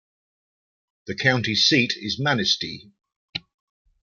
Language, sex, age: English, male, 60-69